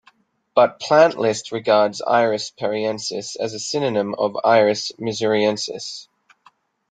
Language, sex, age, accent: English, male, 19-29, England English